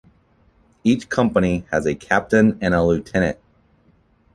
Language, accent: English, United States English